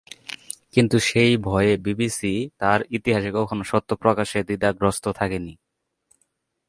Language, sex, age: Bengali, male, 19-29